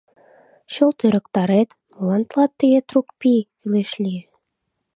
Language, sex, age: Mari, female, 19-29